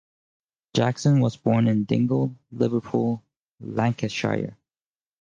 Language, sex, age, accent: English, male, 30-39, United States English